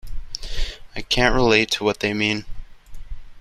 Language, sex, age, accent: English, male, 19-29, United States English